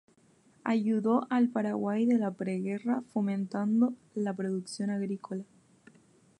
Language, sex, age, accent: Spanish, female, 19-29, España: Islas Canarias